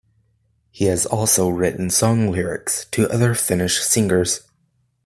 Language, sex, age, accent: English, male, under 19, United States English